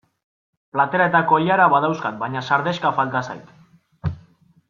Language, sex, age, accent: Basque, male, 19-29, Mendebalekoa (Araba, Bizkaia, Gipuzkoako mendebaleko herri batzuk)